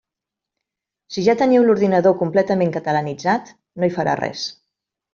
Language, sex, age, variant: Catalan, female, 50-59, Central